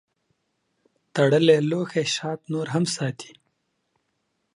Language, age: Pashto, 19-29